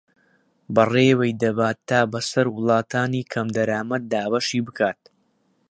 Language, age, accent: Central Kurdish, under 19, سۆرانی